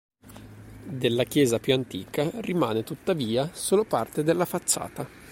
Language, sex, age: Italian, male, 19-29